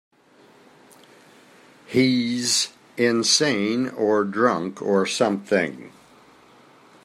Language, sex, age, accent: English, male, 70-79, United States English